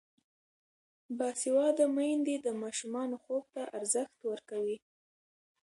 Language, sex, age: Pashto, female, under 19